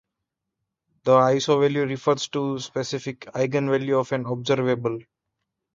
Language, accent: English, India and South Asia (India, Pakistan, Sri Lanka)